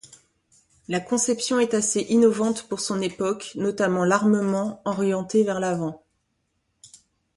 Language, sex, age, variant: French, female, 40-49, Français de métropole